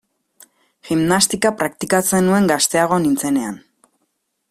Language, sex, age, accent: Basque, female, 30-39, Mendebalekoa (Araba, Bizkaia, Gipuzkoako mendebaleko herri batzuk)